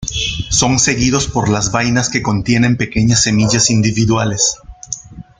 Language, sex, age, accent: Spanish, male, 40-49, Andino-Pacífico: Colombia, Perú, Ecuador, oeste de Bolivia y Venezuela andina